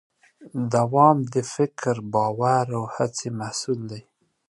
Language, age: Pashto, 40-49